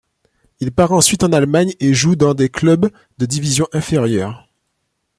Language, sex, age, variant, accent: French, male, 30-39, Français des départements et régions d'outre-mer, Français de Guadeloupe